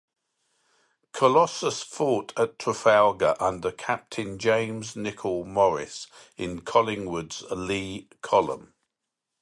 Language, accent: English, England English